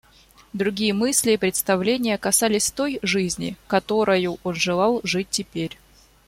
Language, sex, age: Russian, female, 19-29